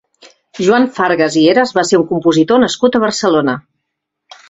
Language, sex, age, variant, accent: Catalan, female, 40-49, Central, Català central